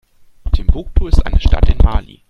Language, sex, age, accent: German, male, 30-39, Deutschland Deutsch